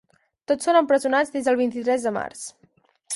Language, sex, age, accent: Catalan, female, under 19, Girona